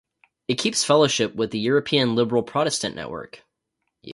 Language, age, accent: English, 19-29, United States English